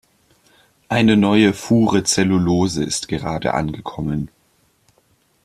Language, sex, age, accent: German, male, under 19, Deutschland Deutsch